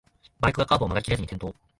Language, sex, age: Japanese, male, 19-29